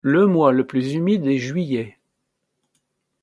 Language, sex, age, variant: French, male, 60-69, Français de métropole